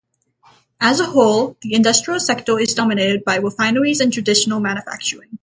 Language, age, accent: English, under 19, United States English